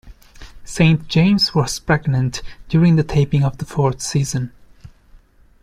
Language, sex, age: English, male, 30-39